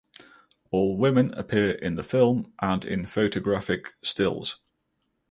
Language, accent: English, England English